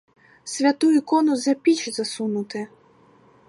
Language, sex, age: Ukrainian, female, 19-29